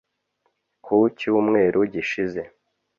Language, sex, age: Kinyarwanda, male, 30-39